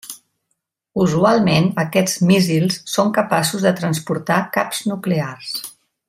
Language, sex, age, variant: Catalan, female, 50-59, Central